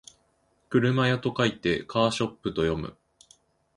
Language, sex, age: Japanese, male, 19-29